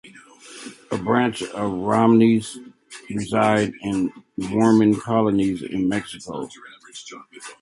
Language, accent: English, United States English